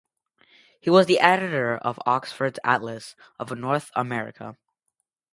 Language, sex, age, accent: English, male, under 19, United States English